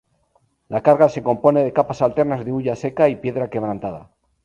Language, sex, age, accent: Spanish, male, 30-39, España: Norte peninsular (Asturias, Castilla y León, Cantabria, País Vasco, Navarra, Aragón, La Rioja, Guadalajara, Cuenca)